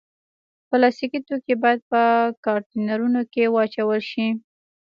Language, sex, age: Pashto, female, 19-29